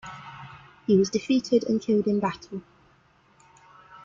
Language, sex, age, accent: English, female, 30-39, England English